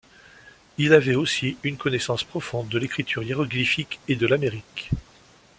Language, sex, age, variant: French, male, 40-49, Français de métropole